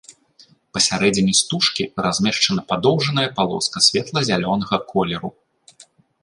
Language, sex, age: Belarusian, male, 30-39